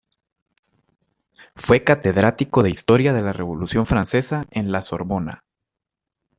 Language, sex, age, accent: Spanish, male, under 19, América central